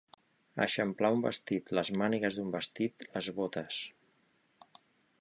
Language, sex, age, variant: Catalan, male, 50-59, Central